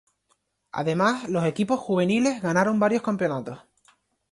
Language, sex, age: Spanish, male, 19-29